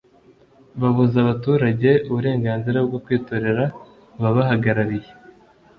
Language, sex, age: Kinyarwanda, male, 19-29